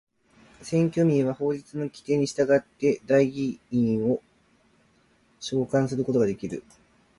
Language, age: Japanese, 30-39